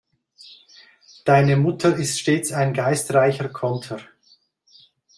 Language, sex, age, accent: German, male, 50-59, Schweizerdeutsch